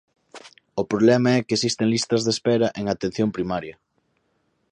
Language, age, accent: Galician, 19-29, Atlántico (seseo e gheada)